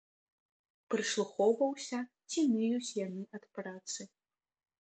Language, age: Belarusian, 19-29